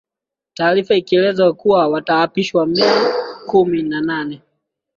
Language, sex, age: Swahili, male, 19-29